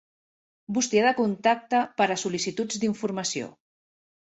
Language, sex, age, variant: Catalan, female, 40-49, Central